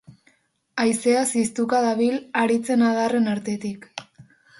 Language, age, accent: Basque, under 19, Mendebalekoa (Araba, Bizkaia, Gipuzkoako mendebaleko herri batzuk)